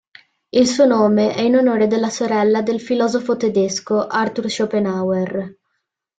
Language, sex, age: Italian, female, 19-29